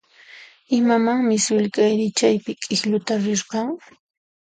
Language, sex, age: Puno Quechua, female, 19-29